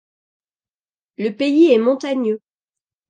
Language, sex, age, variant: French, female, 40-49, Français de métropole